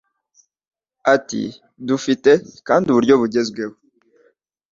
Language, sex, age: Kinyarwanda, male, under 19